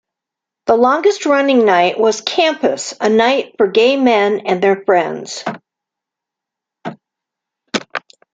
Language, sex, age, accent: English, female, 50-59, United States English